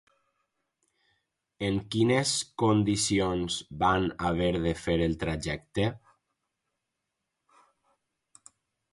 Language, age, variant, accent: Catalan, 30-39, Valencià meridional, valencià